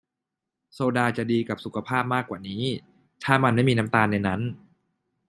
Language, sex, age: Thai, male, 19-29